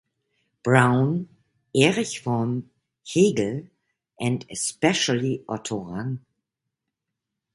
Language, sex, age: English, female, 50-59